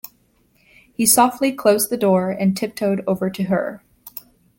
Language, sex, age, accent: English, female, 19-29, United States English